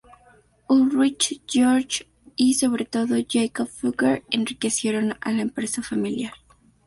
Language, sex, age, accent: Spanish, female, 19-29, México